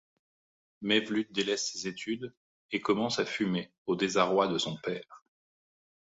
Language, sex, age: French, male, 30-39